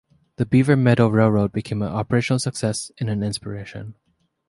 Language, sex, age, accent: English, male, 19-29, Canadian English